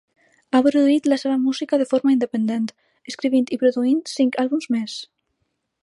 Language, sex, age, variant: Catalan, female, under 19, Alacantí